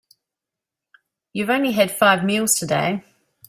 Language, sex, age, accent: English, female, 30-39, New Zealand English